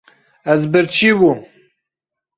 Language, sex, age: Kurdish, male, 30-39